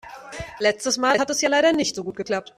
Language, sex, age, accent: German, female, 19-29, Deutschland Deutsch